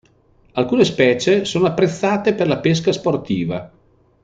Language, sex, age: Italian, male, 60-69